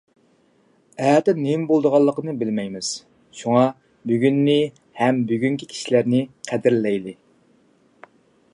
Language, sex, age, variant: Uyghur, male, 80-89, ئۇيغۇر تىلى